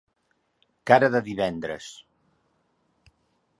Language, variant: Catalan, Central